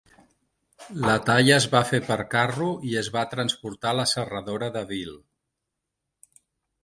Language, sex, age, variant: Catalan, male, 60-69, Central